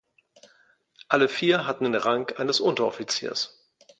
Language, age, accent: German, 50-59, Deutschland Deutsch